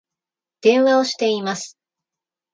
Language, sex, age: Japanese, female, 40-49